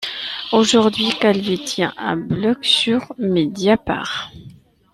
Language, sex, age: French, female, 19-29